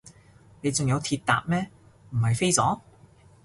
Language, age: Cantonese, 40-49